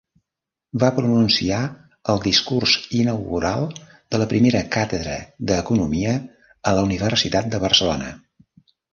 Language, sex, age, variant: Catalan, male, 70-79, Central